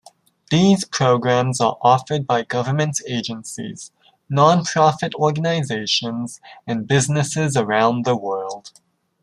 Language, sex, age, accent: English, male, 19-29, Canadian English